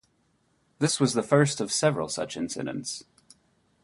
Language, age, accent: English, 30-39, United States English